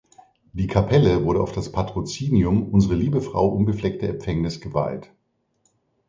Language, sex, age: German, male, 60-69